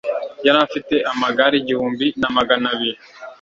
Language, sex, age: Kinyarwanda, male, 19-29